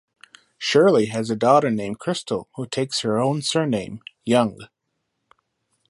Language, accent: English, United States English